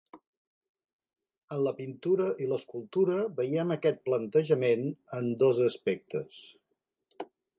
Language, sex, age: Catalan, male, 50-59